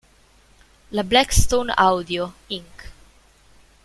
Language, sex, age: Italian, female, 19-29